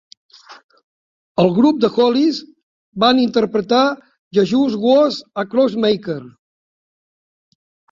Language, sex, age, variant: Catalan, male, 60-69, Septentrional